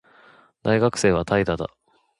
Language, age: Japanese, 19-29